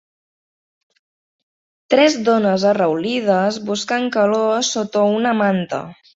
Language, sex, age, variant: Catalan, female, 19-29, Central